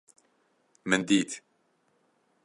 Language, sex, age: Kurdish, male, 19-29